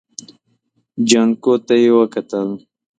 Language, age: Pashto, 19-29